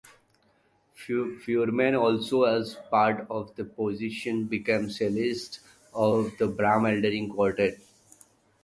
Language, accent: English, United States English